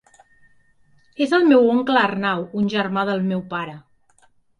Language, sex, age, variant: Catalan, female, 40-49, Central